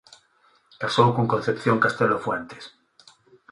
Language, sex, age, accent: Galician, male, 30-39, Normativo (estándar)